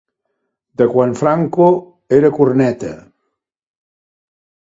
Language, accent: Catalan, gironí